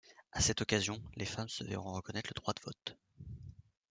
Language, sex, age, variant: French, male, 19-29, Français de métropole